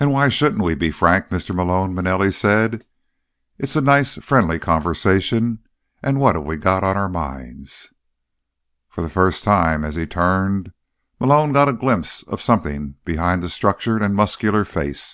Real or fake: real